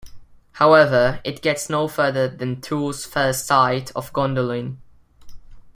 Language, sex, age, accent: English, male, under 19, England English